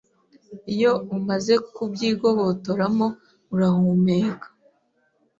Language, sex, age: Kinyarwanda, female, 19-29